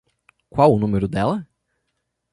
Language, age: Portuguese, 19-29